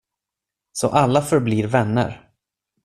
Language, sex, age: Swedish, male, 19-29